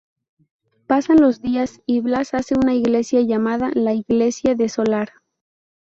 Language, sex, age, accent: Spanish, female, 19-29, México